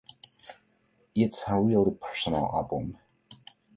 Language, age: English, 19-29